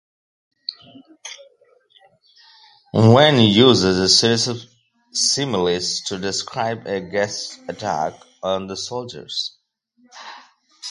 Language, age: English, 30-39